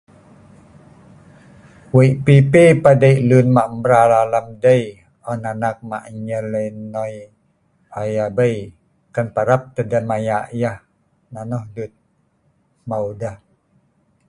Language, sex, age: Sa'ban, male, 50-59